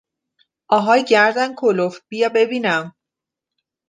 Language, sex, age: Persian, female, 30-39